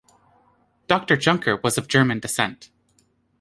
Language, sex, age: English, female, 30-39